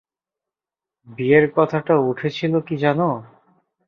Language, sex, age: Bengali, male, 30-39